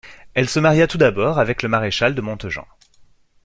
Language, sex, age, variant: French, male, 30-39, Français de métropole